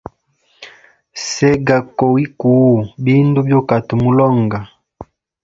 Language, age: Hemba, 19-29